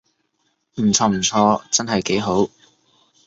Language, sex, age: Cantonese, male, 19-29